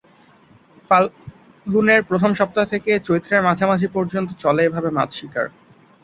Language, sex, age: Bengali, male, 19-29